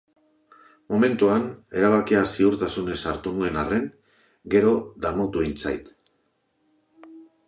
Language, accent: Basque, Mendebalekoa (Araba, Bizkaia, Gipuzkoako mendebaleko herri batzuk)